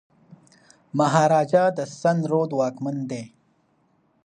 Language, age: Pashto, 19-29